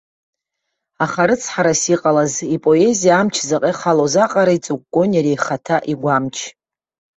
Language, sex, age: Abkhazian, female, 30-39